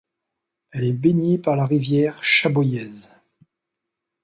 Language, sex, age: French, male, 50-59